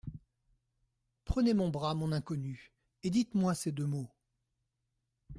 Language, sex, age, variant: French, male, 40-49, Français de métropole